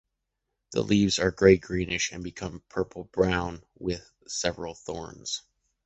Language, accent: English, Canadian English